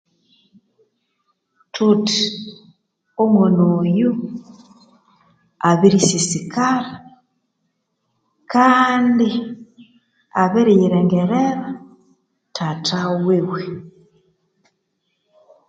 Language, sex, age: Konzo, female, 30-39